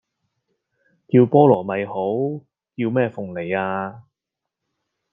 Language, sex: Cantonese, male